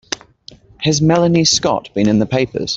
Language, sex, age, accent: English, male, 30-39, New Zealand English